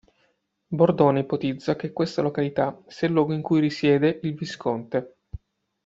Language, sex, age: Italian, male, 30-39